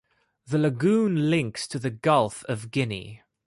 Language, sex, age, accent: English, male, 19-29, England English